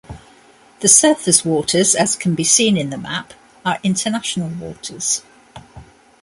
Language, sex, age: English, female, 60-69